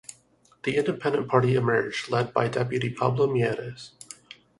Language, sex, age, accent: English, male, 19-29, United States English